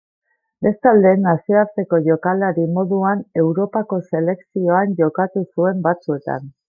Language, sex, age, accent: Basque, female, 50-59, Erdialdekoa edo Nafarra (Gipuzkoa, Nafarroa)